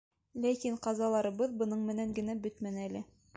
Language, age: Bashkir, 19-29